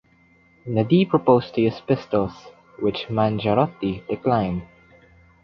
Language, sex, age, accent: English, male, under 19, Filipino